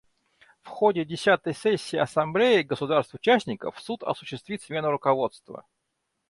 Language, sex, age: Russian, male, 30-39